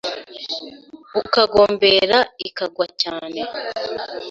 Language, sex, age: Kinyarwanda, female, 19-29